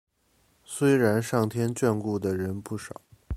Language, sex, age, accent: Chinese, male, 19-29, 出生地：北京市